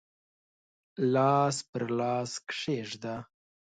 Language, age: Pashto, 19-29